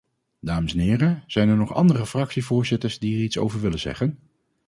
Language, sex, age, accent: Dutch, male, 40-49, Nederlands Nederlands